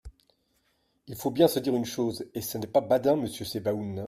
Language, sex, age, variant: French, male, 50-59, Français de métropole